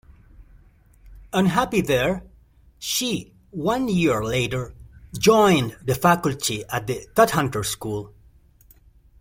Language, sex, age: English, male, 60-69